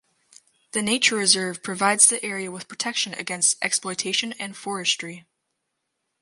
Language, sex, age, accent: English, female, under 19, United States English